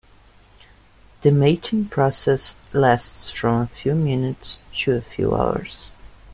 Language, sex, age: English, male, 19-29